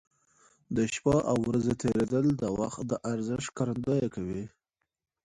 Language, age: Pashto, 19-29